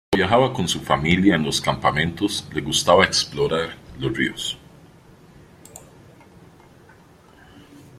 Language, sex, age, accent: Spanish, male, 30-39, América central